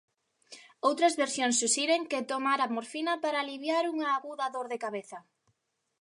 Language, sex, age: Galician, female, 30-39